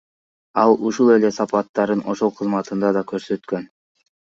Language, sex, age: Kyrgyz, male, under 19